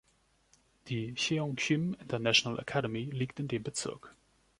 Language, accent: German, Deutschland Deutsch